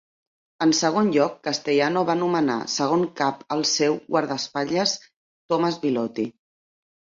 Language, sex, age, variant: Catalan, female, 50-59, Central